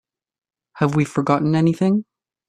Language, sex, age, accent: English, male, 19-29, Canadian English